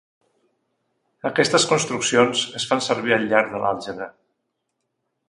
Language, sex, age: Catalan, male, 40-49